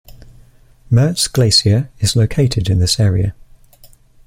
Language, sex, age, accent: English, male, 19-29, England English